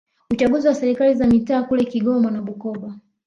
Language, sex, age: Swahili, male, 19-29